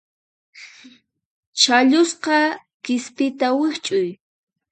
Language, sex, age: Puno Quechua, female, 19-29